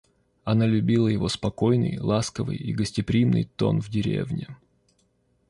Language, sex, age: Russian, male, 30-39